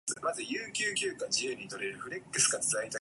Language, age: English, 19-29